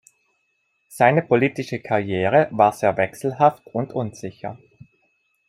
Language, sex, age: German, male, 30-39